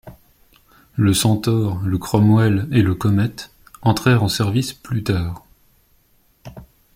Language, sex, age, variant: French, male, 19-29, Français de métropole